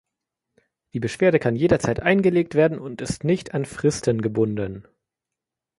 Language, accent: German, Deutschland Deutsch